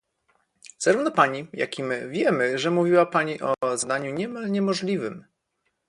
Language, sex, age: Polish, male, 30-39